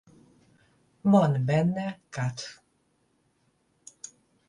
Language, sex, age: Hungarian, female, 60-69